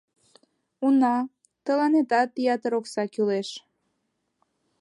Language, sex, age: Mari, female, under 19